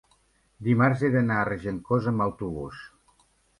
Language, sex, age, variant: Catalan, male, 50-59, Central